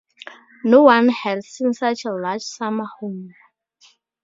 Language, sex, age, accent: English, female, 19-29, Southern African (South Africa, Zimbabwe, Namibia)